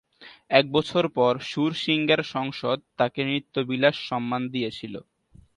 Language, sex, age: Bengali, male, 19-29